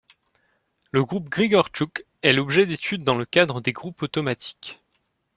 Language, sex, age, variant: French, male, 19-29, Français de métropole